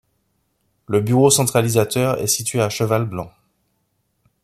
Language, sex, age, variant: French, male, 30-39, Français des départements et régions d'outre-mer